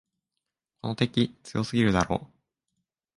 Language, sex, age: Japanese, male, 19-29